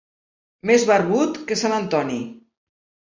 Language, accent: Catalan, Barceloní